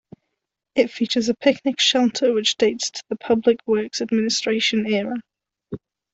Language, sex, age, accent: English, female, 30-39, Welsh English